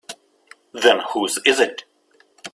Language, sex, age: English, male, 40-49